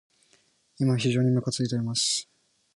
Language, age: Japanese, 19-29